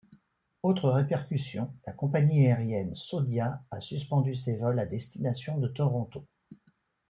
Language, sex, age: French, male, 40-49